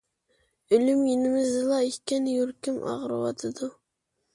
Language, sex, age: Uyghur, female, under 19